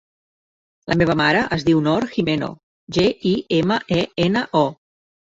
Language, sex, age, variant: Catalan, female, 40-49, Central